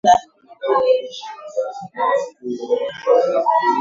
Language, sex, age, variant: Swahili, female, 19-29, Kiswahili cha Bara ya Kenya